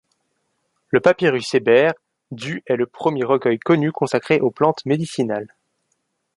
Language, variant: French, Français de métropole